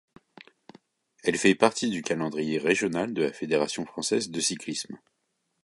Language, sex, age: French, male, 40-49